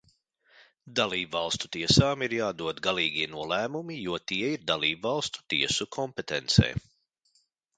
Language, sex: Latvian, male